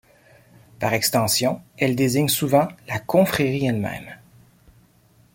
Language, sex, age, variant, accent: French, male, 40-49, Français d'Amérique du Nord, Français du Canada